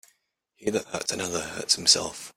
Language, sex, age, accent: English, male, under 19, England English